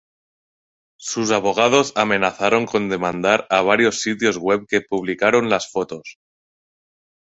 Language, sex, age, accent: Spanish, male, 30-39, España: Norte peninsular (Asturias, Castilla y León, Cantabria, País Vasco, Navarra, Aragón, La Rioja, Guadalajara, Cuenca)